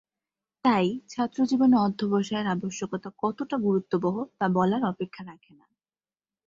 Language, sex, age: Bengali, female, 19-29